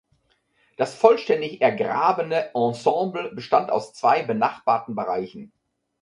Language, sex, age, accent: German, male, 50-59, Deutschland Deutsch